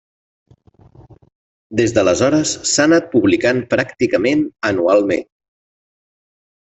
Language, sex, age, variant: Catalan, male, 40-49, Central